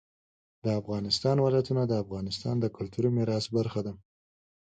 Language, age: Pashto, 19-29